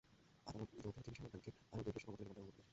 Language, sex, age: Bengali, male, 19-29